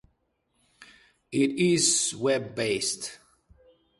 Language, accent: English, United States English